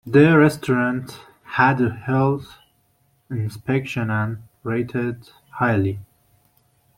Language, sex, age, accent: English, male, 19-29, United States English